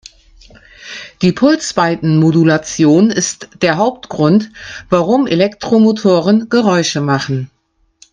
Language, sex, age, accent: German, female, 50-59, Deutschland Deutsch